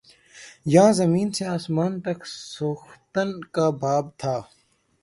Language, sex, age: Urdu, male, 19-29